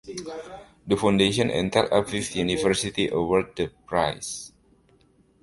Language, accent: English, indonesia